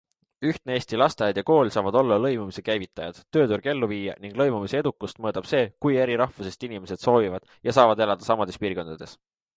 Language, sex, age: Estonian, male, 19-29